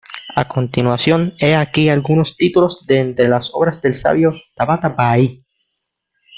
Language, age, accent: Spanish, 90+, Caribe: Cuba, Venezuela, Puerto Rico, República Dominicana, Panamá, Colombia caribeña, México caribeño, Costa del golfo de México